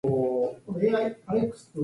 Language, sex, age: English, female, 19-29